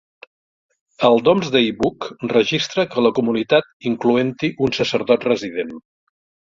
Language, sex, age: Catalan, male, 60-69